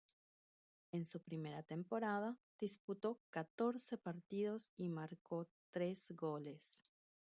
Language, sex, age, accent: Spanish, female, 30-39, Rioplatense: Argentina, Uruguay, este de Bolivia, Paraguay